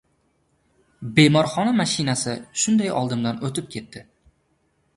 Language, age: Uzbek, 19-29